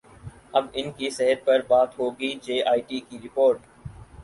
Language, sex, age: Urdu, male, 19-29